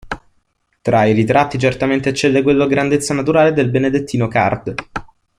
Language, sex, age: Italian, male, under 19